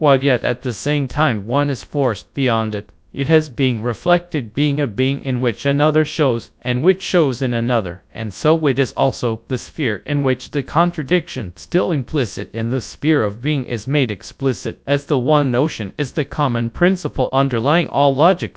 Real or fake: fake